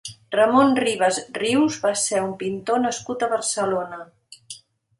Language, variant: Catalan, Central